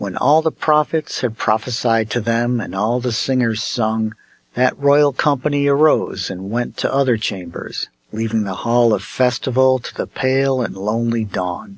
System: none